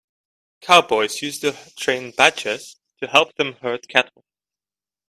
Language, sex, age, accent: English, male, 19-29, England English